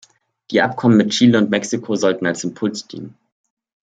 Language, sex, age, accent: German, male, 19-29, Deutschland Deutsch